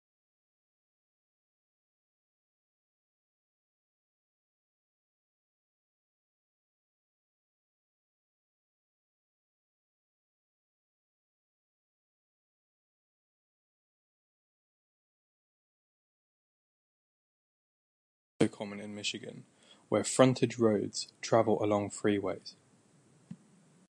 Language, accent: English, England English